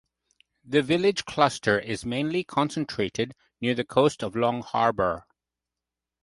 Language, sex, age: English, male, 50-59